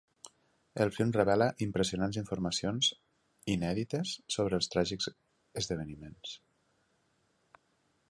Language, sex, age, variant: Catalan, male, 30-39, Nord-Occidental